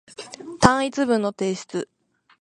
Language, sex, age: Japanese, female, under 19